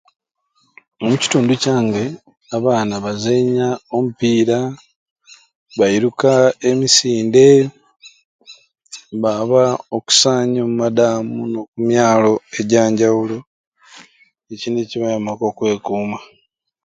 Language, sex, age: Ruuli, male, 30-39